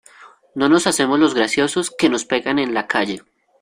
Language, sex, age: Spanish, male, 19-29